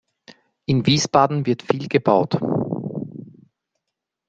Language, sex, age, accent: German, male, 40-49, Österreichisches Deutsch